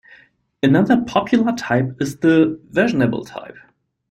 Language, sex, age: English, male, 19-29